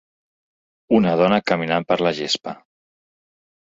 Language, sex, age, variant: Catalan, male, 40-49, Central